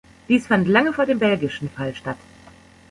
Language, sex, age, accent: German, female, 40-49, Deutschland Deutsch